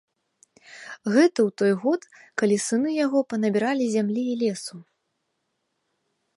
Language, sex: Belarusian, female